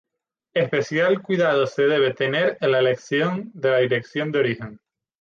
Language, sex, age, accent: Spanish, male, 19-29, España: Islas Canarias